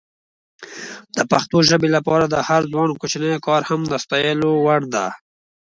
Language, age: Pashto, 30-39